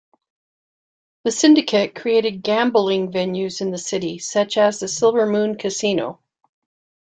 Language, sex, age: English, female, 60-69